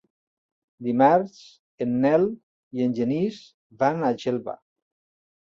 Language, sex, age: Catalan, male, 50-59